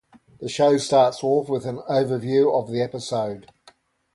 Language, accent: English, Australian English